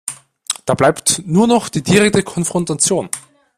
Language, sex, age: German, male, under 19